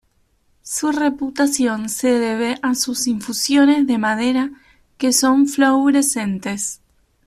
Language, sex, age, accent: Spanish, female, 19-29, Rioplatense: Argentina, Uruguay, este de Bolivia, Paraguay